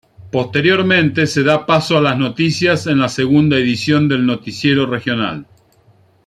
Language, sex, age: Spanish, male, 50-59